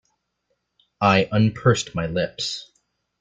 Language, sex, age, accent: English, male, 19-29, United States English